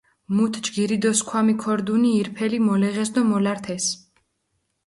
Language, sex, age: Mingrelian, female, 19-29